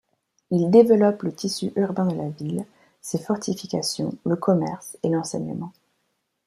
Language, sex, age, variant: French, female, 19-29, Français de métropole